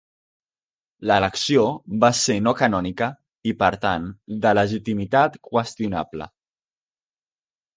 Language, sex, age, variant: Catalan, male, under 19, Central